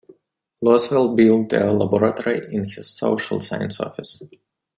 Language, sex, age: English, male, 30-39